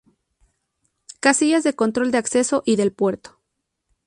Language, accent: Spanish, México